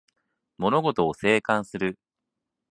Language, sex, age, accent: Japanese, male, 19-29, 関西弁